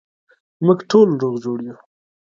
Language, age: Pashto, 19-29